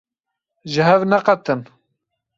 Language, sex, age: Kurdish, male, 30-39